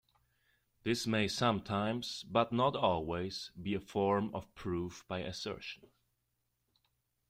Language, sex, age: English, male, 30-39